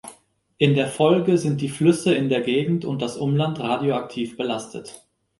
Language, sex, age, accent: German, male, 30-39, Deutschland Deutsch